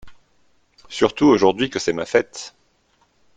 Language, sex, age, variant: French, male, 30-39, Français de métropole